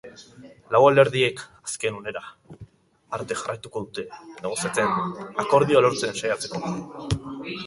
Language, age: Basque, under 19